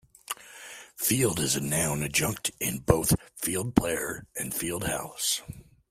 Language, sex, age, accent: English, male, 40-49, United States English